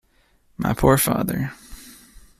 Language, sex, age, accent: English, male, 19-29, United States English